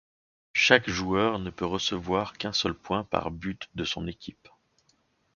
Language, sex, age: French, male, 40-49